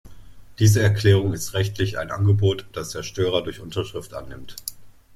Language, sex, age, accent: German, male, 40-49, Deutschland Deutsch